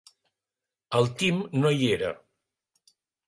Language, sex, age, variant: Catalan, male, 60-69, Central